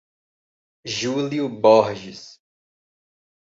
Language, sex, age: Portuguese, male, 19-29